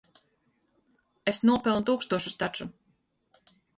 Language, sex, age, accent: Latvian, female, 50-59, Latgaliešu